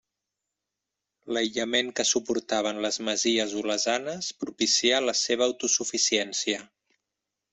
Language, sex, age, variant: Catalan, male, 30-39, Central